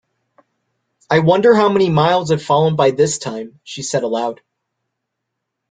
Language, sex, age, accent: English, male, 19-29, United States English